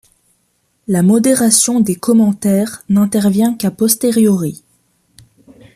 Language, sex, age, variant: French, female, 19-29, Français de métropole